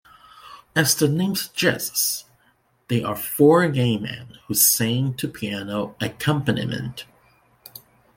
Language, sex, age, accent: English, male, 30-39, Canadian English